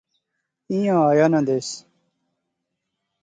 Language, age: Pahari-Potwari, 30-39